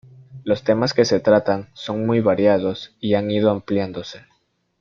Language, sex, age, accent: Spanish, male, under 19, Andino-Pacífico: Colombia, Perú, Ecuador, oeste de Bolivia y Venezuela andina